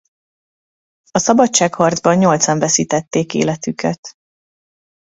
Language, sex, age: Hungarian, female, 30-39